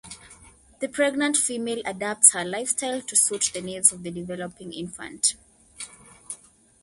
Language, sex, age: English, female, 19-29